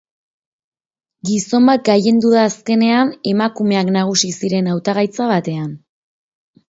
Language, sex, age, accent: Basque, female, 19-29, Erdialdekoa edo Nafarra (Gipuzkoa, Nafarroa)